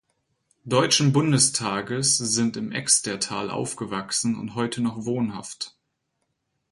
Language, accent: German, Deutschland Deutsch